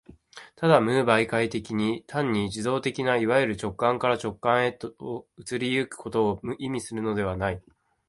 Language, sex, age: Japanese, male, 19-29